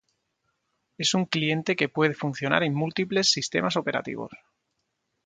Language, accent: Spanish, España: Sur peninsular (Andalucia, Extremadura, Murcia)